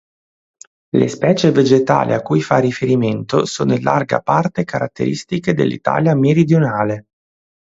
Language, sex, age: Italian, male, 19-29